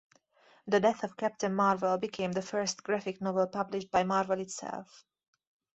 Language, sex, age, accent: English, female, 19-29, United States English